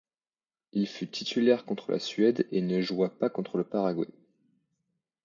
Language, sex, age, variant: French, male, 19-29, Français de métropole